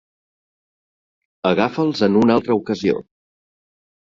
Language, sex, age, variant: Catalan, male, 40-49, Septentrional